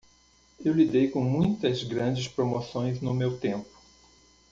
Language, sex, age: Portuguese, male, 50-59